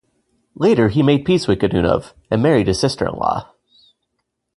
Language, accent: English, United States English